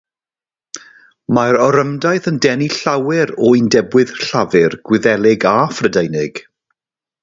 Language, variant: Welsh, South-Western Welsh